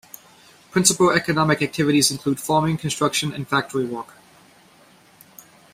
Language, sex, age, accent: English, male, 19-29, United States English